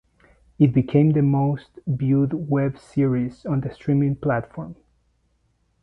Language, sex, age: English, male, 30-39